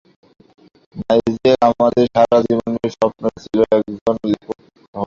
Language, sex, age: Bengali, male, 19-29